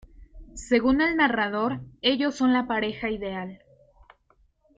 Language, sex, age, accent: Spanish, female, 19-29, México